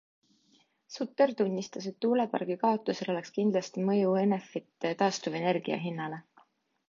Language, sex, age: Estonian, female, 19-29